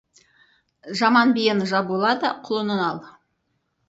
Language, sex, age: Kazakh, female, 40-49